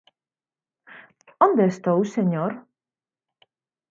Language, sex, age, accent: Galician, female, 19-29, Atlántico (seseo e gheada); Normativo (estándar)